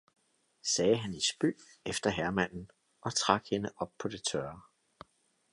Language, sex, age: Danish, male, 40-49